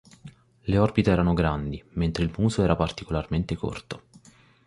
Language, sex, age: Italian, male, 19-29